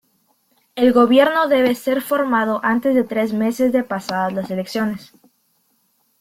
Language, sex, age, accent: Spanish, female, 19-29, América central